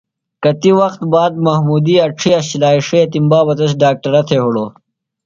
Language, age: Phalura, under 19